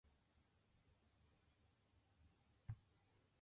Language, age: Japanese, 19-29